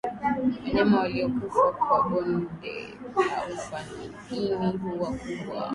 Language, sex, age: Swahili, female, 19-29